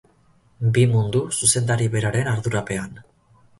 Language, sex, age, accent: Basque, male, 19-29, Mendebalekoa (Araba, Bizkaia, Gipuzkoako mendebaleko herri batzuk)